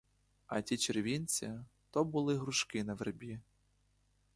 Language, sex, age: Ukrainian, male, 19-29